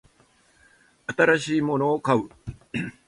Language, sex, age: Japanese, male, 70-79